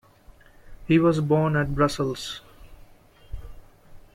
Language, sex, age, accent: English, male, 19-29, India and South Asia (India, Pakistan, Sri Lanka)